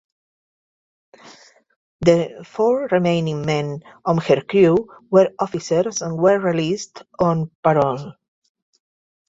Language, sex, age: English, female, 50-59